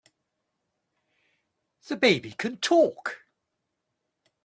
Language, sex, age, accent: English, male, 70-79, England English